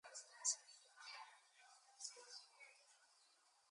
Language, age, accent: English, 19-29, United States English